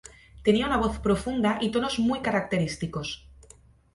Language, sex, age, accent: Spanish, female, 19-29, España: Centro-Sur peninsular (Madrid, Toledo, Castilla-La Mancha)